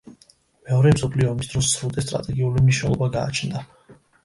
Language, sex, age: Georgian, male, 19-29